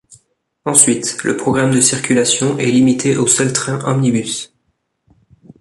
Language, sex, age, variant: French, male, 19-29, Français de métropole